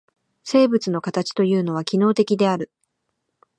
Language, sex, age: Japanese, female, 19-29